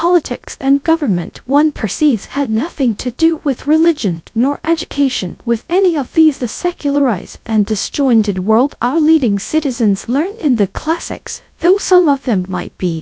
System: TTS, GradTTS